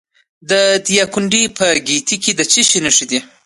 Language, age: Pashto, 19-29